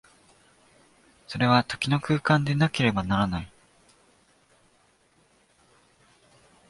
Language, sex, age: Japanese, male, 19-29